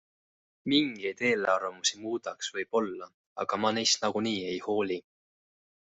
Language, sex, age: Estonian, male, 19-29